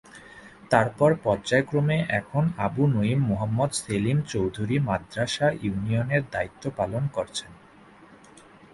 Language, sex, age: Bengali, male, 19-29